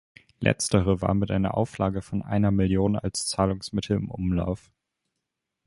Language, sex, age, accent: German, male, under 19, Deutschland Deutsch